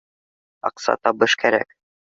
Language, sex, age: Bashkir, male, under 19